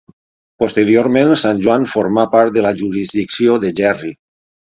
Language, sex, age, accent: Catalan, male, 50-59, valencià